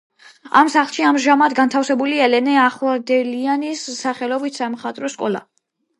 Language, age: Georgian, under 19